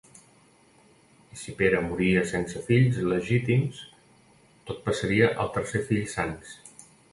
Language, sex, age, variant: Catalan, male, 40-49, Nord-Occidental